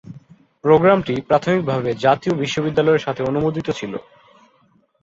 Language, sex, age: Bengali, male, under 19